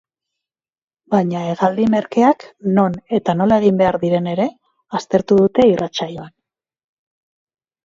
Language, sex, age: Basque, female, 40-49